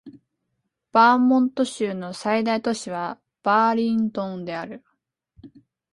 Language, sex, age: Japanese, female, 19-29